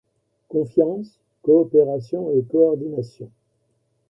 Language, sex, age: French, male, 70-79